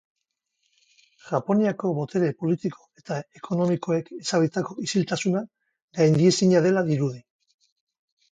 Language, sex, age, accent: Basque, male, 50-59, Mendebalekoa (Araba, Bizkaia, Gipuzkoako mendebaleko herri batzuk)